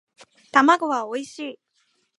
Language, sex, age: Japanese, female, 19-29